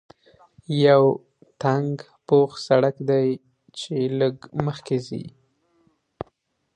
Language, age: Pashto, 19-29